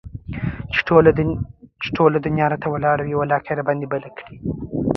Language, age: Pashto, under 19